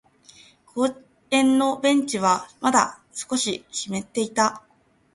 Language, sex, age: Japanese, female, 19-29